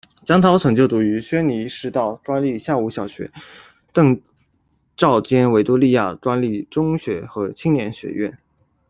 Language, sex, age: Chinese, male, 19-29